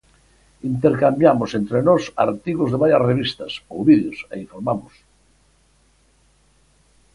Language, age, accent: Galician, 70-79, Atlántico (seseo e gheada)